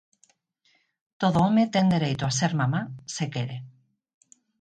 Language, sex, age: Galician, female, 40-49